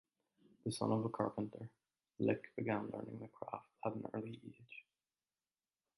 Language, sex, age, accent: English, male, 30-39, Irish English